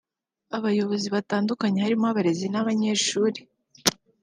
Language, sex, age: Kinyarwanda, female, under 19